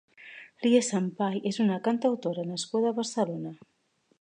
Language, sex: Catalan, female